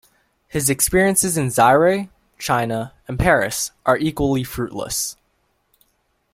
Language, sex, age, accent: English, male, under 19, United States English